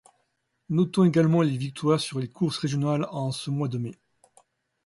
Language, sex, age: French, male, 40-49